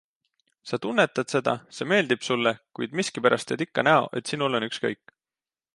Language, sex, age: Estonian, male, 19-29